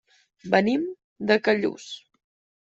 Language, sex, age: Catalan, female, 30-39